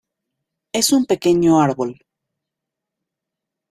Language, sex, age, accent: Spanish, female, 19-29, México